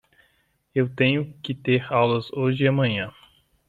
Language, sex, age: Portuguese, male, 30-39